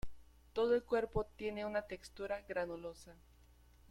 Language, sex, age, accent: Spanish, female, under 19, Andino-Pacífico: Colombia, Perú, Ecuador, oeste de Bolivia y Venezuela andina